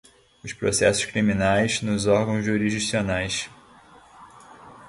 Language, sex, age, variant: Portuguese, male, 19-29, Portuguese (Brasil)